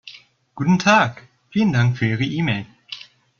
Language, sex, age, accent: German, male, under 19, Deutschland Deutsch